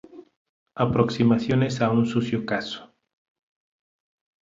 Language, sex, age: Spanish, male, 40-49